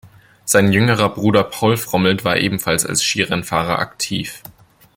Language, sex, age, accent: German, male, 19-29, Deutschland Deutsch